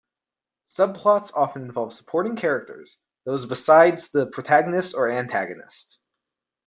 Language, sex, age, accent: English, male, 19-29, United States English